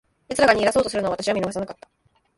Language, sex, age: Japanese, female, under 19